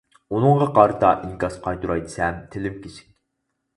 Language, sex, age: Uyghur, male, 19-29